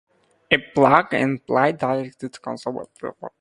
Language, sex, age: English, male, under 19